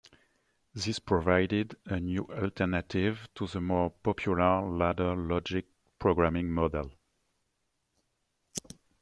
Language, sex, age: English, male, 40-49